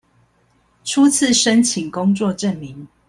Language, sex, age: Chinese, female, 30-39